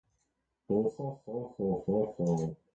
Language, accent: English, United States English